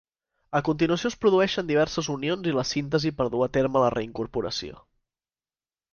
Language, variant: Catalan, Central